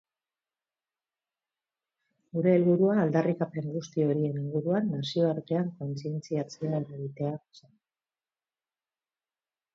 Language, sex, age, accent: Basque, female, 50-59, Mendebalekoa (Araba, Bizkaia, Gipuzkoako mendebaleko herri batzuk)